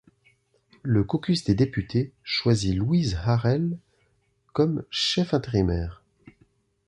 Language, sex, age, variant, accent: French, male, 40-49, Français d'Europe, Français de Suisse